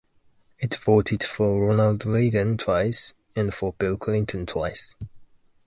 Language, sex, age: English, male, 19-29